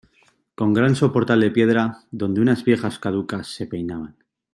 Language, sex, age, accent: Spanish, male, 30-39, España: Norte peninsular (Asturias, Castilla y León, Cantabria, País Vasco, Navarra, Aragón, La Rioja, Guadalajara, Cuenca)